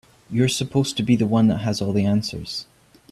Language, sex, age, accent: English, male, 19-29, Scottish English